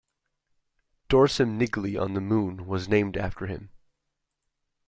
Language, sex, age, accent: English, male, 19-29, Canadian English